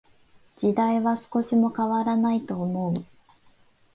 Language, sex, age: Japanese, female, 30-39